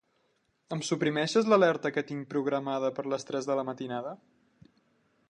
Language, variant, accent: Catalan, Central, central